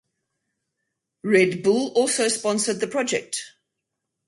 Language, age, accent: English, 50-59, Southern African (South Africa, Zimbabwe, Namibia)